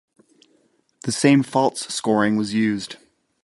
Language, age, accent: English, 19-29, United States English